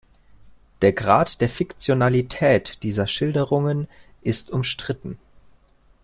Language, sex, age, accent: German, male, 19-29, Deutschland Deutsch